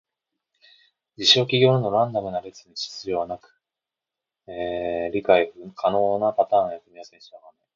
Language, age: Japanese, 30-39